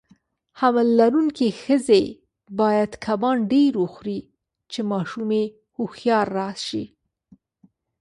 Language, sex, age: Pashto, female, 40-49